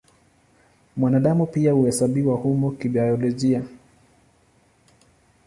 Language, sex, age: Swahili, male, 30-39